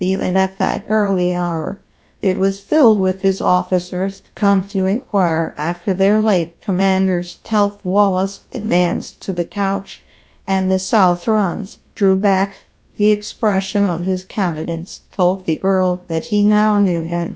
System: TTS, GlowTTS